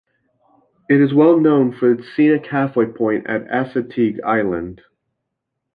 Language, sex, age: English, male, 19-29